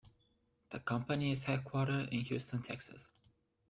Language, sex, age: English, male, 19-29